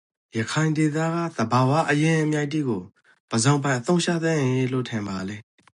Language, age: Rakhine, 30-39